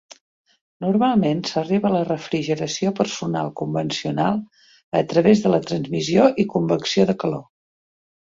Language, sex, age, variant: Catalan, female, 40-49, Central